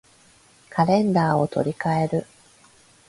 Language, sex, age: Japanese, female, 30-39